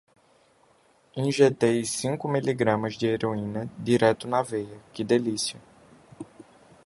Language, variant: Portuguese, Portuguese (Brasil)